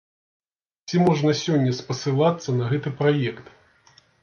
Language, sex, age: Belarusian, male, 30-39